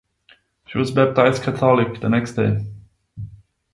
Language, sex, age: English, male, 19-29